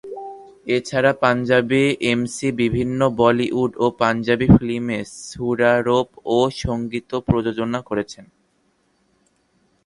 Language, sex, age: Bengali, male, under 19